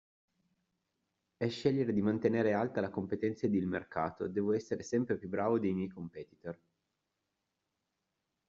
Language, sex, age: Italian, male, 19-29